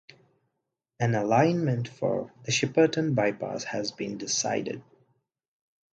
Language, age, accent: English, 19-29, India and South Asia (India, Pakistan, Sri Lanka)